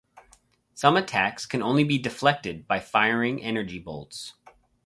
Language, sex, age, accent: English, male, 30-39, United States English